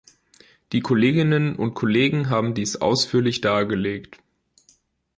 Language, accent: German, Deutschland Deutsch